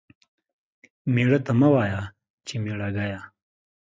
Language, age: Pashto, 19-29